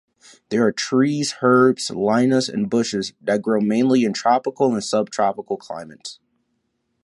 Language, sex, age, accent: English, male, under 19, United States English